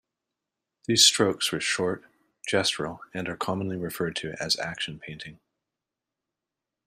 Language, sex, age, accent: English, male, 40-49, Canadian English